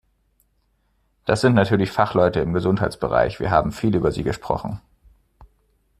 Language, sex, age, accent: German, male, 30-39, Deutschland Deutsch